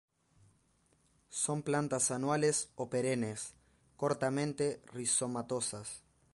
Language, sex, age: Spanish, male, 19-29